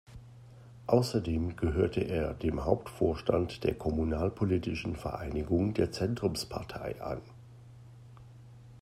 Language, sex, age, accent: German, male, 40-49, Deutschland Deutsch